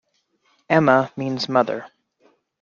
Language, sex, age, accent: English, male, 30-39, United States English